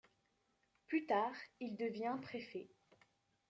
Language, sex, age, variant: French, female, under 19, Français de métropole